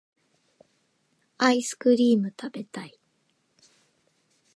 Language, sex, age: Japanese, female, 19-29